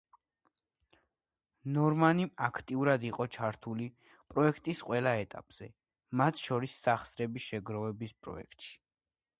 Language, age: Georgian, under 19